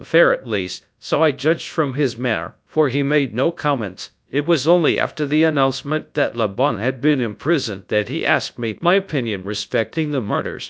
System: TTS, GradTTS